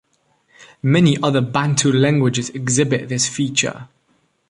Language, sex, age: English, male, 19-29